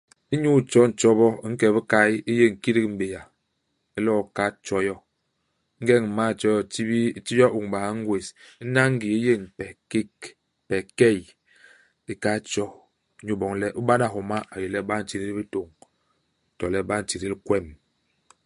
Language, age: Basaa, 40-49